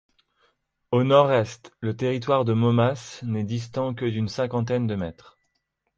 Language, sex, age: French, male, 30-39